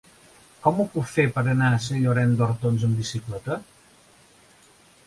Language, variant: Catalan, Balear